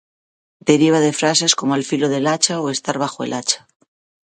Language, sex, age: Spanish, female, 40-49